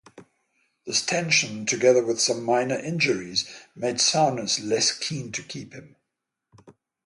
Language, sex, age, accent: English, male, 70-79, England English; Southern African (South Africa, Zimbabwe, Namibia)